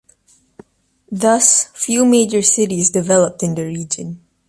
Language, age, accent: English, under 19, United States English